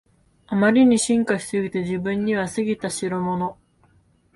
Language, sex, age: Japanese, female, 19-29